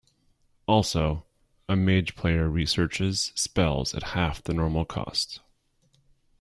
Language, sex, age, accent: English, male, 40-49, United States English